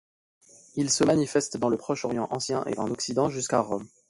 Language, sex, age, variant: French, male, 30-39, Français de métropole